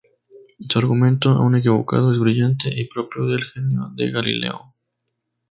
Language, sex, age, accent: Spanish, male, 19-29, México